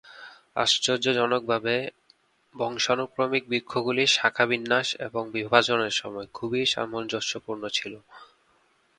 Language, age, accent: Bengali, 19-29, প্রমিত